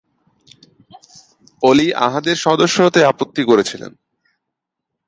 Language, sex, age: Bengali, male, 30-39